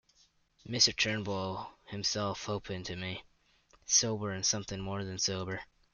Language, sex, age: English, male, under 19